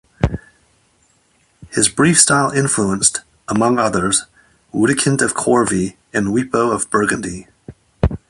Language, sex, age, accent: English, male, 40-49, United States English